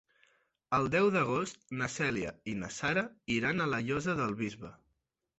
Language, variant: Catalan, Central